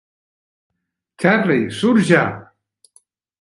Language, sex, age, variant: Catalan, male, 60-69, Central